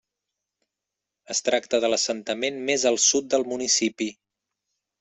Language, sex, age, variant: Catalan, male, 30-39, Central